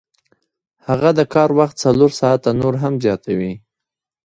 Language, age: Pashto, 19-29